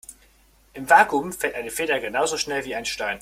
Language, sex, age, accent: German, male, 19-29, Deutschland Deutsch